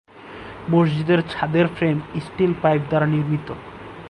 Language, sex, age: Bengali, male, 19-29